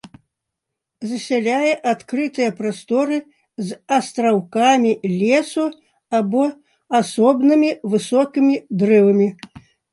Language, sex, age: Belarusian, female, 70-79